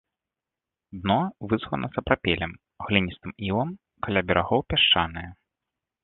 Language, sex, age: Belarusian, male, 19-29